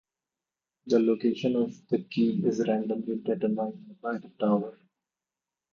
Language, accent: English, India and South Asia (India, Pakistan, Sri Lanka)